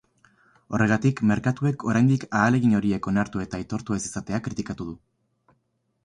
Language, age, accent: Basque, 19-29, Batua